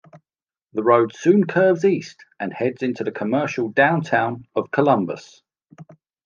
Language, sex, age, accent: English, male, 40-49, England English